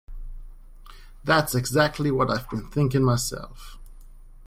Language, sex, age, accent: English, male, 30-39, England English